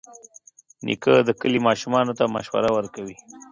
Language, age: Pashto, 30-39